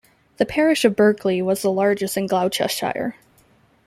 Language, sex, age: English, female, 30-39